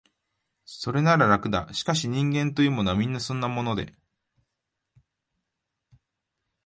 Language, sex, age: Japanese, male, 19-29